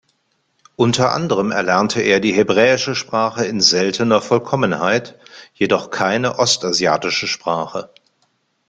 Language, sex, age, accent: German, male, 50-59, Deutschland Deutsch